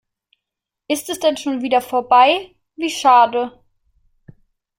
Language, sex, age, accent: German, female, 19-29, Deutschland Deutsch